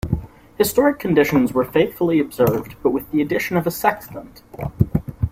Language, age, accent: English, under 19, Canadian English